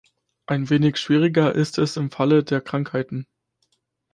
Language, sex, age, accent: German, male, 19-29, Deutschland Deutsch